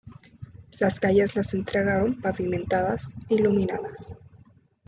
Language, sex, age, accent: Spanish, female, 30-39, México